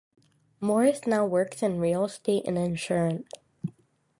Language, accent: English, United States English